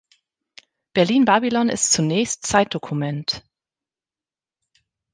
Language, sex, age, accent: German, female, 30-39, Deutschland Deutsch